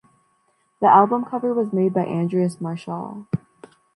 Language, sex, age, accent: English, female, under 19, United States English